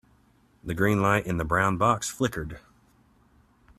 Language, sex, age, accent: English, male, 30-39, United States English